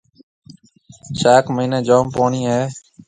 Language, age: Marwari (Pakistan), 40-49